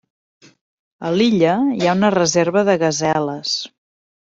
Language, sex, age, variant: Catalan, female, 40-49, Central